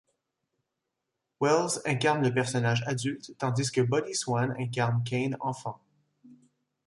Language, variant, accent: French, Français d'Amérique du Nord, Français du Canada